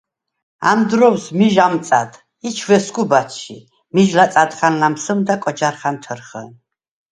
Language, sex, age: Svan, female, 70-79